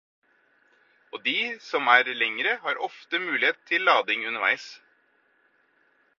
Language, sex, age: Norwegian Bokmål, male, 30-39